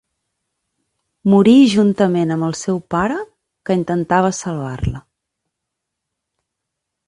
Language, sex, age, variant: Catalan, male, 30-39, Central